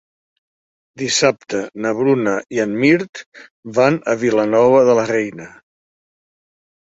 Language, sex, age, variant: Catalan, male, 60-69, Central